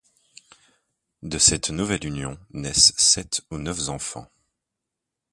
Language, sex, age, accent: French, male, 30-39, Français de Belgique